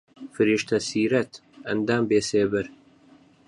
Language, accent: Central Kurdish, سۆرانی